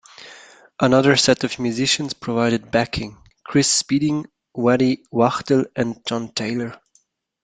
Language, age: English, 30-39